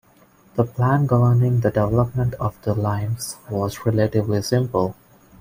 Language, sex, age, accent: English, male, 19-29, India and South Asia (India, Pakistan, Sri Lanka)